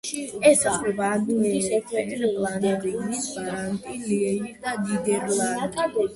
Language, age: Georgian, 19-29